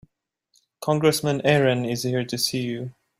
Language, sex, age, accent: English, male, 19-29, Southern African (South Africa, Zimbabwe, Namibia)